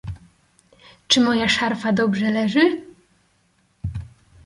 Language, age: Polish, 19-29